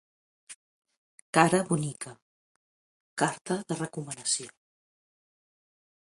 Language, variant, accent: Catalan, Central, central